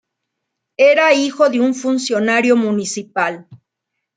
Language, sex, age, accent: Spanish, female, 40-49, México